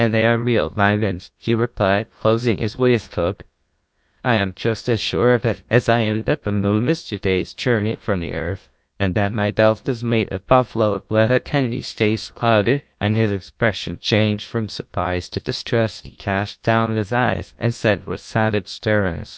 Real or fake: fake